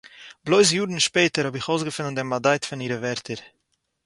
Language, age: Yiddish, under 19